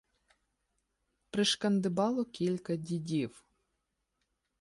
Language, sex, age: Ukrainian, female, 30-39